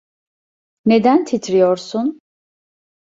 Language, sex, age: Turkish, female, 50-59